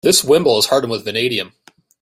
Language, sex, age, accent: English, male, 19-29, United States English